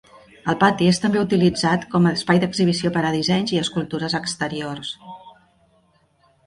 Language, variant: Catalan, Central